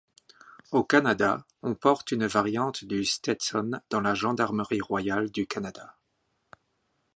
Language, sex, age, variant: French, male, 40-49, Français de métropole